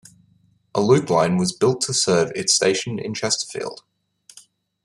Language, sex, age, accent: English, male, 30-39, Australian English